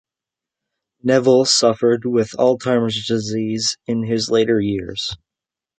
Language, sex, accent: English, male, United States English